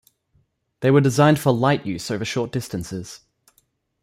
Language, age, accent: English, 19-29, Australian English